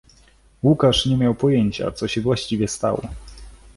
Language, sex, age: Polish, male, 19-29